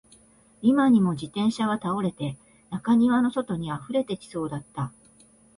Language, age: Japanese, 40-49